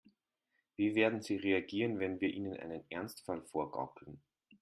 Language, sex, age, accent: German, male, 30-39, Österreichisches Deutsch